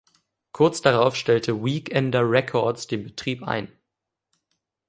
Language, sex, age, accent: German, male, under 19, Deutschland Deutsch